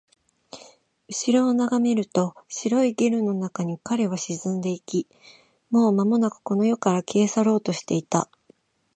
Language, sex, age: Japanese, female, 40-49